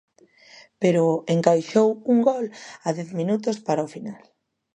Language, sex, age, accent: Galician, female, 40-49, Normativo (estándar)